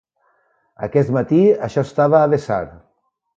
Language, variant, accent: Catalan, Valencià meridional, valencià